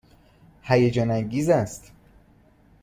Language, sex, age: Persian, male, 19-29